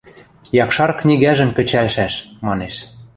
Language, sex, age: Western Mari, male, 19-29